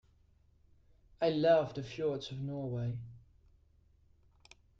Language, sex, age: English, male, under 19